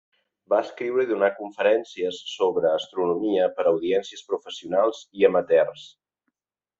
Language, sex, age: Catalan, male, 40-49